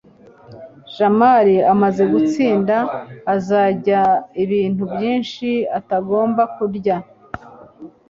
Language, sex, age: Kinyarwanda, female, 50-59